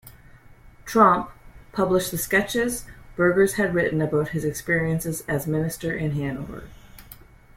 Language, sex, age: English, female, 40-49